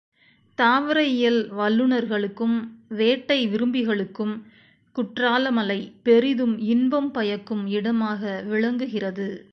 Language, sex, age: Tamil, female, 40-49